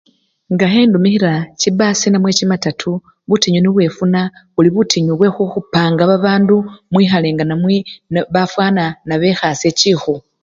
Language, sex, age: Luyia, female, 50-59